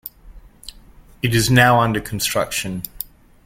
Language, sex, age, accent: English, male, 50-59, Australian English